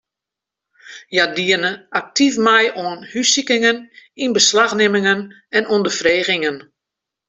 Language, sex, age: Western Frisian, female, 60-69